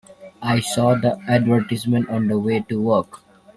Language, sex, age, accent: English, male, under 19, India and South Asia (India, Pakistan, Sri Lanka)